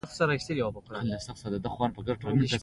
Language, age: Pashto, under 19